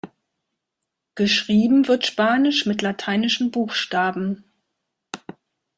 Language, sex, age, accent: German, female, 40-49, Deutschland Deutsch